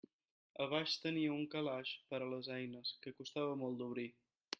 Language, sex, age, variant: Catalan, male, 19-29, Central